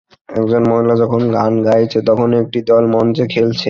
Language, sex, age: Bengali, male, 19-29